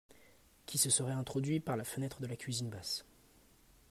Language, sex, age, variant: French, male, 30-39, Français de métropole